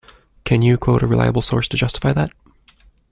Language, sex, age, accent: English, male, 19-29, Canadian English